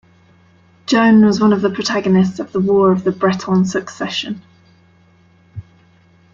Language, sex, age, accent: English, female, 30-39, England English